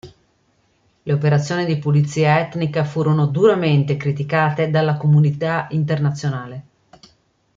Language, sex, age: Italian, female, 50-59